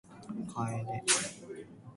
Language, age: Japanese, 19-29